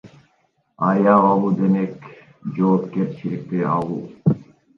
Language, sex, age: Kyrgyz, male, 19-29